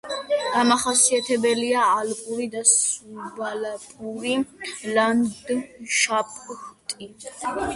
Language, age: Georgian, under 19